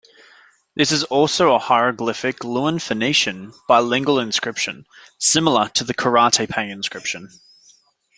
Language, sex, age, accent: English, male, 19-29, Australian English